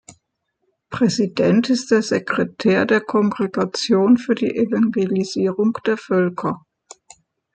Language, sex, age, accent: German, female, 60-69, Deutschland Deutsch